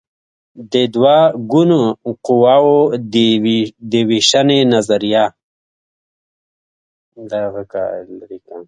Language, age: Pashto, 40-49